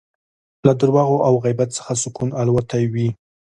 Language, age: Pashto, 30-39